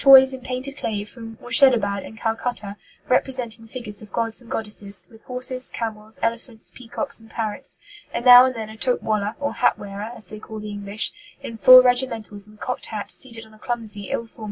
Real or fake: real